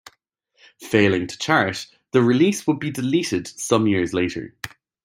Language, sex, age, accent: English, male, 19-29, Irish English